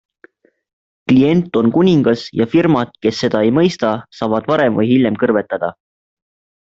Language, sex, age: Estonian, male, 19-29